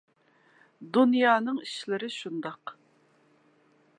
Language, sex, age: Uyghur, female, 40-49